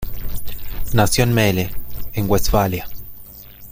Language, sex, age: Spanish, male, 30-39